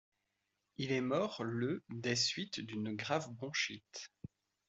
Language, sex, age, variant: French, male, 30-39, Français de métropole